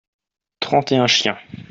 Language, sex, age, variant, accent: French, male, 19-29, Français d'Europe, Français de Suisse